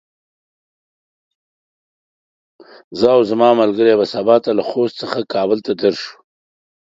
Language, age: Pashto, 50-59